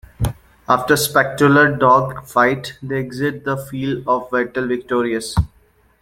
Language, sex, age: English, male, 19-29